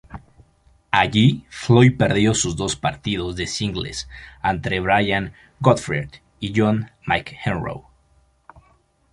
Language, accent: Spanish, México